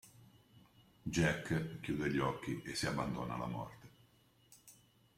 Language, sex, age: Italian, male, 60-69